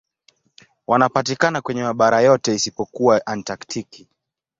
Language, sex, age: Swahili, male, 19-29